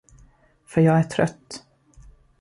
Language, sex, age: Swedish, male, 30-39